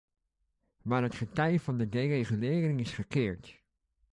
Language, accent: Dutch, Nederlands Nederlands